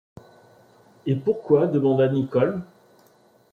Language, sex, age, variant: French, male, 50-59, Français de métropole